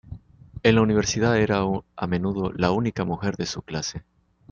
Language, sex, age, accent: Spanish, male, 19-29, Caribe: Cuba, Venezuela, Puerto Rico, República Dominicana, Panamá, Colombia caribeña, México caribeño, Costa del golfo de México